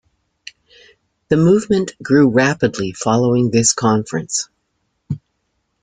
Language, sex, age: English, female, 60-69